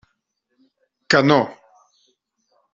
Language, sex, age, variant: Catalan, male, 40-49, Central